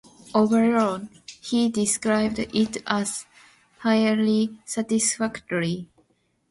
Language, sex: English, female